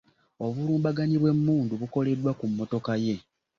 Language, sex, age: Ganda, male, 19-29